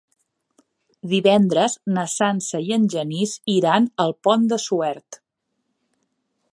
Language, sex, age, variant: Catalan, female, 40-49, Central